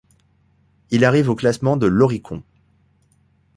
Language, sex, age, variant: French, male, 40-49, Français de métropole